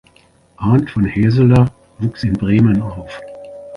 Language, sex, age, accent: German, male, 60-69, Deutschland Deutsch